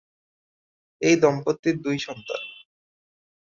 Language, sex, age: Bengali, male, 19-29